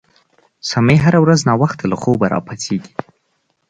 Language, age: Pashto, 19-29